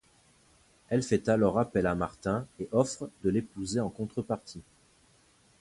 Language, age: French, 30-39